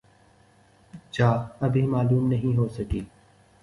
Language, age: Urdu, 19-29